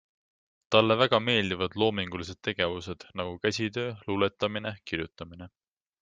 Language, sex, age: Estonian, male, 19-29